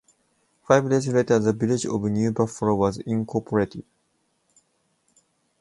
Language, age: English, 19-29